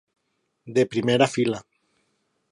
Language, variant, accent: Catalan, Valencià meridional, valencià